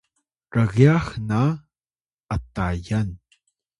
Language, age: Atayal, 30-39